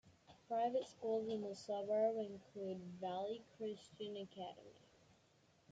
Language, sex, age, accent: English, male, under 19, United States English